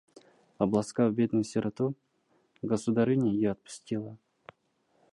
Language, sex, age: Russian, male, under 19